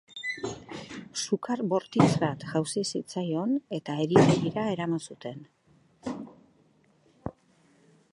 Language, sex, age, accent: Basque, female, 60-69, Mendebalekoa (Araba, Bizkaia, Gipuzkoako mendebaleko herri batzuk)